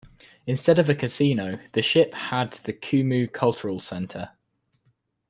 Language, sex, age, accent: English, male, 19-29, England English